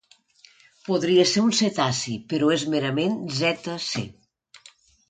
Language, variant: Catalan, Nord-Occidental